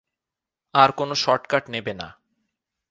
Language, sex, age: Bengali, male, 30-39